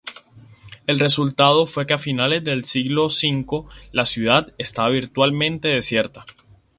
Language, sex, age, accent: Spanish, male, 19-29, Caribe: Cuba, Venezuela, Puerto Rico, República Dominicana, Panamá, Colombia caribeña, México caribeño, Costa del golfo de México